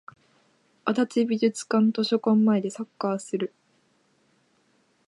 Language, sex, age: Japanese, female, 19-29